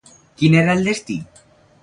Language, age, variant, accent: Catalan, under 19, Valencià septentrional, valencià